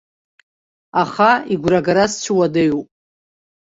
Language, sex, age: Abkhazian, female, 30-39